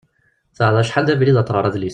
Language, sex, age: Kabyle, male, 19-29